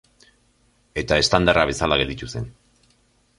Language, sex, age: Basque, male, 50-59